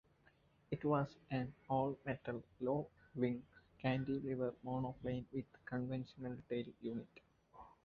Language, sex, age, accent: English, male, 19-29, India and South Asia (India, Pakistan, Sri Lanka)